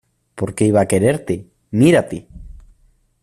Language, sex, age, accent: Spanish, male, under 19, España: Centro-Sur peninsular (Madrid, Toledo, Castilla-La Mancha)